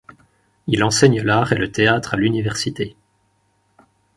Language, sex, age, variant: French, male, 30-39, Français de métropole